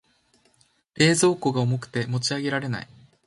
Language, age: Japanese, 19-29